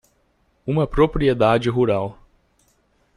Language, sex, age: Portuguese, male, 19-29